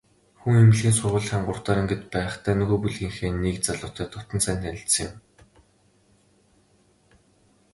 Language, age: Mongolian, 19-29